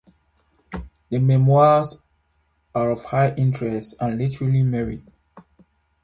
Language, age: English, 19-29